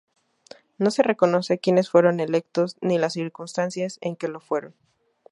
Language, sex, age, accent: Spanish, female, 19-29, México